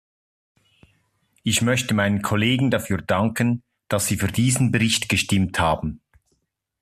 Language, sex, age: German, male, 30-39